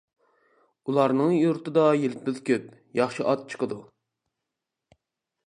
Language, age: Uyghur, 30-39